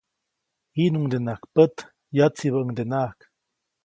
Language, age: Copainalá Zoque, 19-29